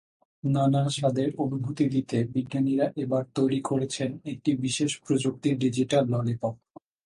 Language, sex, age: Bengali, male, 19-29